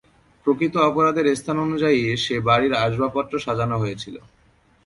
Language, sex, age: Bengali, male, 19-29